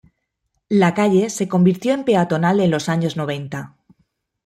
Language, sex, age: Spanish, female, 30-39